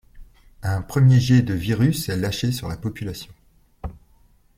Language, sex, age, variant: French, male, 40-49, Français de métropole